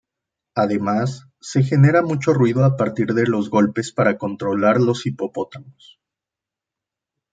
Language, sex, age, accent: Spanish, male, 30-39, México